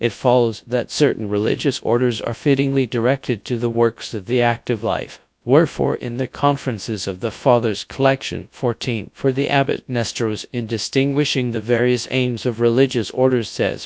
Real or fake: fake